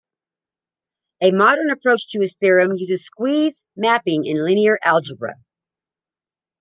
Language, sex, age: English, female, 40-49